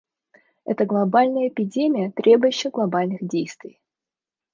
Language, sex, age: Russian, female, 19-29